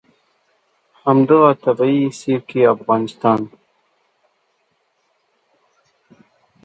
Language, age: Pashto, 19-29